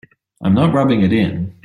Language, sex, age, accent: English, male, 30-39, Australian English